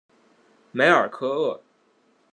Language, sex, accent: Chinese, male, 出生地：湖北省